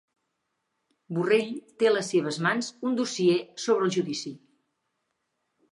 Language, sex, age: Catalan, female, 50-59